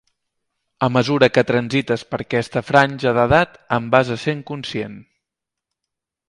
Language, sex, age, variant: Catalan, male, 19-29, Central